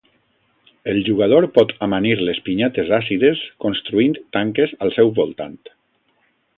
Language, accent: Catalan, valencià